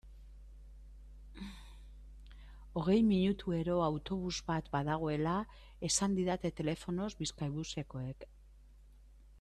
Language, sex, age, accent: Basque, female, 50-59, Mendebalekoa (Araba, Bizkaia, Gipuzkoako mendebaleko herri batzuk)